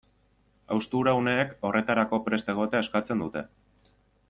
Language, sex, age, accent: Basque, male, 19-29, Erdialdekoa edo Nafarra (Gipuzkoa, Nafarroa)